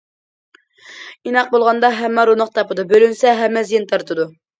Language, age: Uyghur, 19-29